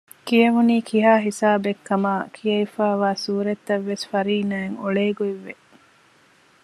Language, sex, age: Divehi, female, 40-49